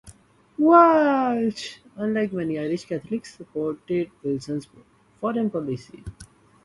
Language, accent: English, India and South Asia (India, Pakistan, Sri Lanka)